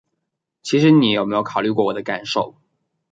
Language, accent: Chinese, 出生地：浙江省